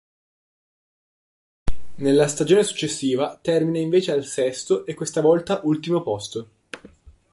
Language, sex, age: Italian, male, under 19